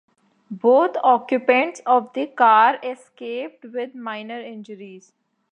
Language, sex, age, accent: English, female, 19-29, India and South Asia (India, Pakistan, Sri Lanka)